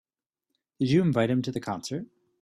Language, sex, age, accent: English, male, 30-39, Canadian English